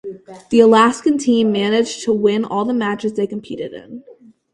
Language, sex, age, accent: English, female, under 19, United States English